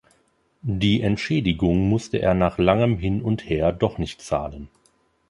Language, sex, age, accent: German, male, 30-39, Deutschland Deutsch